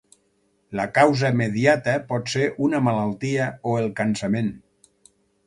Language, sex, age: Catalan, male, 60-69